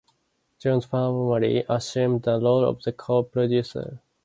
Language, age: English, 19-29